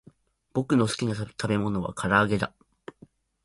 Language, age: Japanese, under 19